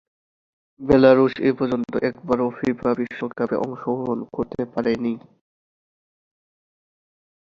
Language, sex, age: Bengali, male, 19-29